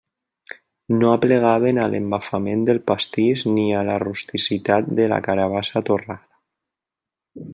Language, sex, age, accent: Catalan, male, 19-29, valencià